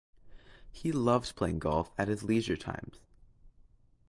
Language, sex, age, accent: English, male, under 19, United States English